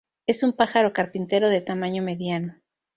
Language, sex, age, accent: Spanish, female, 50-59, México